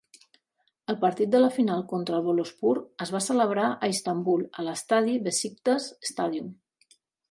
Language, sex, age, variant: Catalan, female, 40-49, Central